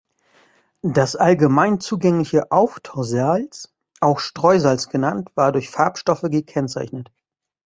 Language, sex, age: German, male, 30-39